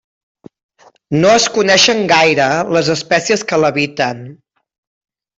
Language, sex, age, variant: Catalan, male, 30-39, Septentrional